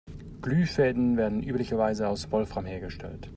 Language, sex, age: German, male, 40-49